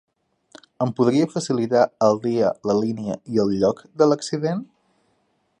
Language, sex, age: Catalan, male, 19-29